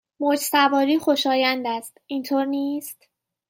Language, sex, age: Persian, female, 30-39